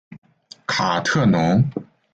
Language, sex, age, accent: Chinese, male, 19-29, 出生地：山东省